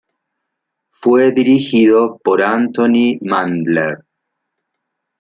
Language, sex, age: Spanish, male, 50-59